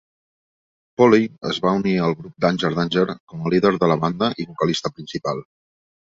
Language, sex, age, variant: Catalan, male, 40-49, Central